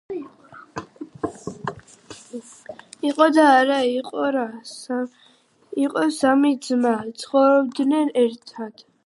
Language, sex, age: Georgian, female, 40-49